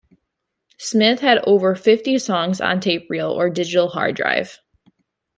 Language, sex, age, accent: English, female, under 19, United States English